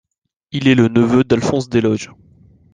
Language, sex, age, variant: French, male, 19-29, Français de métropole